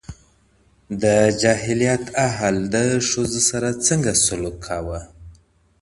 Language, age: Pashto, 30-39